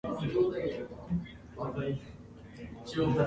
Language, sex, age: English, male, 19-29